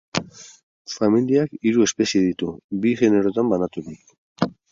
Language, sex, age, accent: Basque, male, 60-69, Mendebalekoa (Araba, Bizkaia, Gipuzkoako mendebaleko herri batzuk)